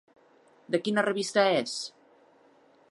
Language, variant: Catalan, Central